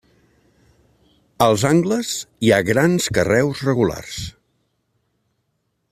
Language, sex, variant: Catalan, male, Central